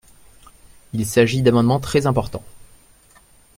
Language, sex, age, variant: French, male, 19-29, Français de métropole